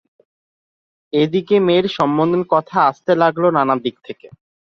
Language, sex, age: Bengali, male, 19-29